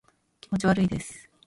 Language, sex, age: Japanese, female, 50-59